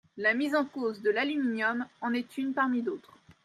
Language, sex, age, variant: French, female, 30-39, Français de métropole